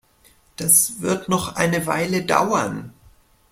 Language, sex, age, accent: German, male, 30-39, Deutschland Deutsch